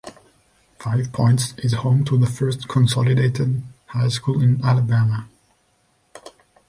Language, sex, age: English, male, 30-39